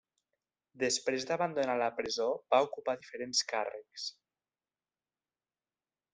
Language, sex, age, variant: Catalan, male, under 19, Septentrional